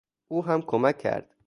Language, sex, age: Persian, male, under 19